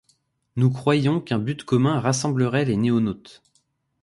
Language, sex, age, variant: French, male, 19-29, Français de métropole